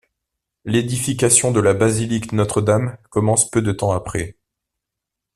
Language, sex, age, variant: French, male, 30-39, Français de métropole